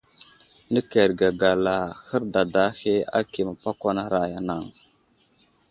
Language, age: Wuzlam, 19-29